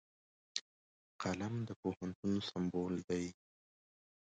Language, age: Pashto, 19-29